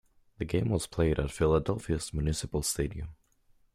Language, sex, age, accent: English, male, 19-29, United States English